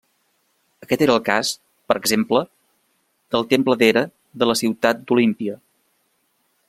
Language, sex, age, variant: Catalan, male, 30-39, Central